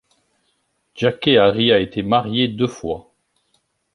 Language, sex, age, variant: French, male, 60-69, Français de métropole